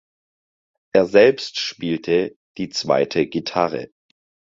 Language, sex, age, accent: German, male, 19-29, Deutschland Deutsch